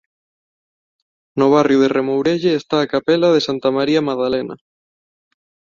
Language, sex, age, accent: Galician, male, 19-29, Neofalante